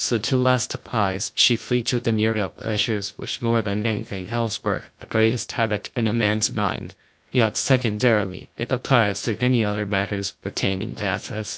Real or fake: fake